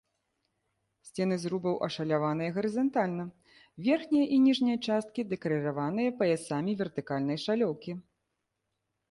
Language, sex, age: Belarusian, female, 30-39